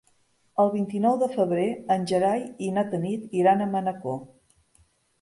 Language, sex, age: Catalan, female, 50-59